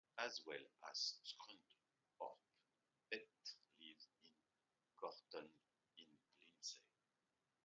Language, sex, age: English, male, 40-49